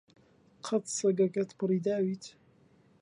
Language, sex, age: Central Kurdish, male, 19-29